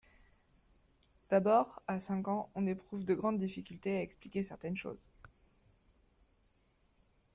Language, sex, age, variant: French, female, 19-29, Français de métropole